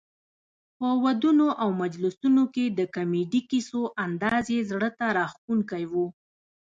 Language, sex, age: Pashto, female, 30-39